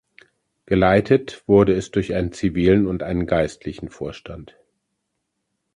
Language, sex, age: German, male, 50-59